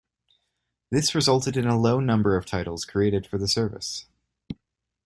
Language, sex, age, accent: English, male, 19-29, United States English